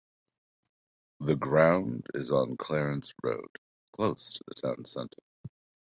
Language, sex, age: English, male, 40-49